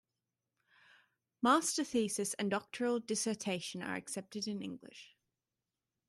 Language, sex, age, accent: English, female, 19-29, Australian English